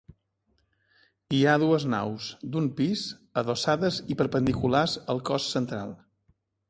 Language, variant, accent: Catalan, Balear, balear